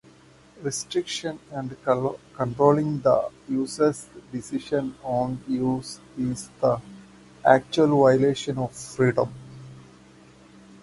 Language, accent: English, India and South Asia (India, Pakistan, Sri Lanka)